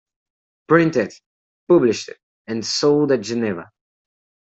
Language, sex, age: English, male, under 19